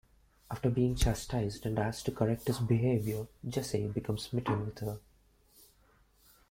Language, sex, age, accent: English, male, 19-29, India and South Asia (India, Pakistan, Sri Lanka)